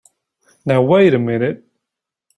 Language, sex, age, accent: English, male, 19-29, United States English